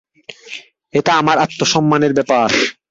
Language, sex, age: Bengali, male, 19-29